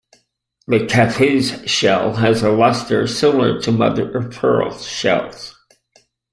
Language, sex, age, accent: English, male, 60-69, United States English